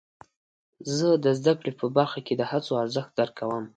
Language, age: Pashto, under 19